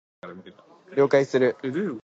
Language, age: Japanese, 19-29